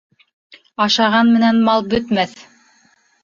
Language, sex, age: Bashkir, female, 30-39